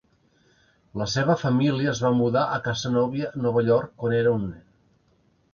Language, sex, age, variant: Catalan, male, 50-59, Central